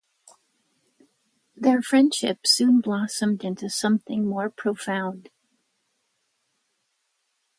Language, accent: English, United States English